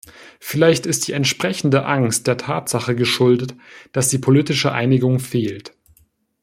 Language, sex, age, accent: German, male, 19-29, Deutschland Deutsch